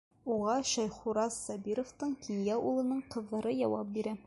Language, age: Bashkir, 19-29